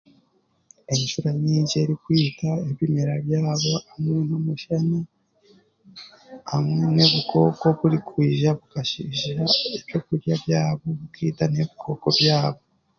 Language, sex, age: Chiga, male, 30-39